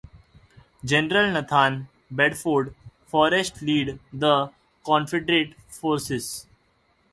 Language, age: English, under 19